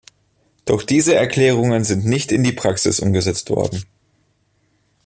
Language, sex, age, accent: German, male, 19-29, Deutschland Deutsch